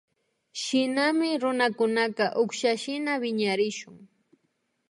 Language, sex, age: Imbabura Highland Quichua, female, 30-39